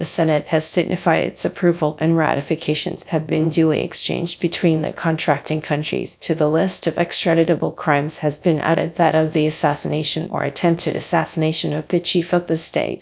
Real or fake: fake